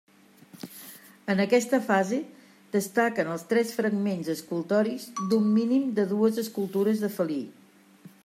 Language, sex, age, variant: Catalan, female, 70-79, Central